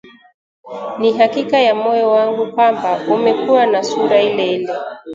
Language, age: Swahili, 19-29